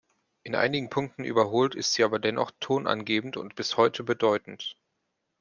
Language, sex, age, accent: German, male, 19-29, Deutschland Deutsch